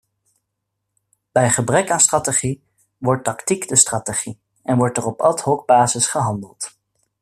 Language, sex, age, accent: Dutch, male, 19-29, Nederlands Nederlands